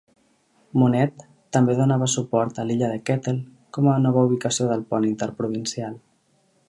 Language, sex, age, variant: Catalan, male, under 19, Central